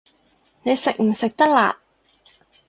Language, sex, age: Cantonese, female, 19-29